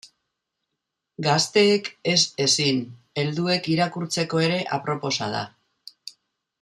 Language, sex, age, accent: Basque, female, 60-69, Mendebalekoa (Araba, Bizkaia, Gipuzkoako mendebaleko herri batzuk)